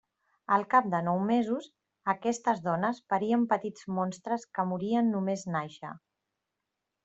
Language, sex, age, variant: Catalan, female, 40-49, Central